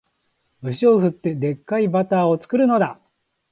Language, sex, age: Japanese, male, 30-39